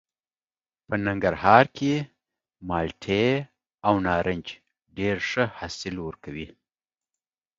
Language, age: Pashto, 50-59